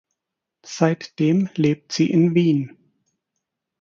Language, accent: German, Deutschland Deutsch